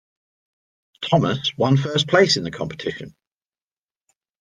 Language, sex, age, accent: English, male, 40-49, England English